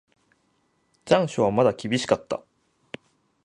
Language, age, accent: Japanese, 30-39, 標準